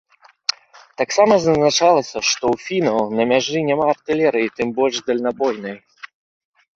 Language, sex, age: Belarusian, male, 19-29